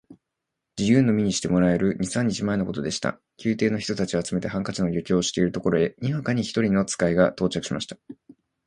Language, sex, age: Japanese, male, 19-29